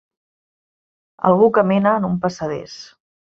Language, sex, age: Catalan, female, 40-49